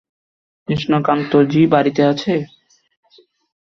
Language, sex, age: Bengali, male, 19-29